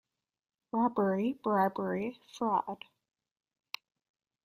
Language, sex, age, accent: English, female, 30-39, United States English